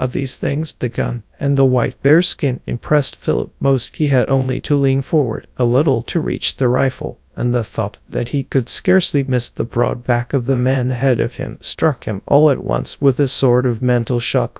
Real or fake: fake